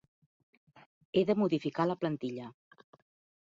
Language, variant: Catalan, Central